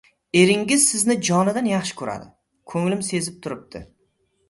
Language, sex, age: Uzbek, male, 30-39